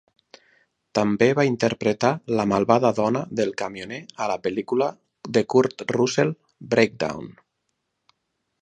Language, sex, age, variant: Catalan, male, 40-49, Nord-Occidental